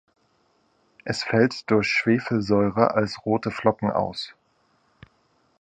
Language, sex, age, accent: German, male, 30-39, Deutschland Deutsch